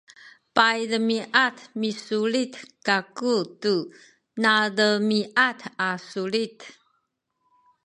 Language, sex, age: Sakizaya, female, 50-59